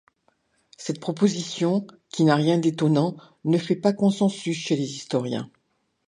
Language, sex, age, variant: French, female, 60-69, Français de métropole